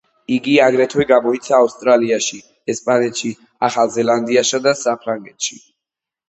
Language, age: Georgian, under 19